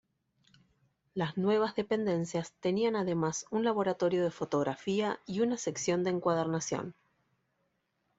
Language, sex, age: Spanish, female, 30-39